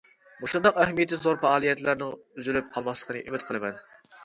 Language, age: Uyghur, 19-29